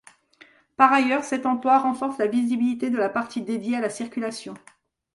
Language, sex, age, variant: French, female, 40-49, Français de métropole